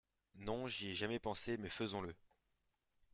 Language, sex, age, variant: French, male, under 19, Français de métropole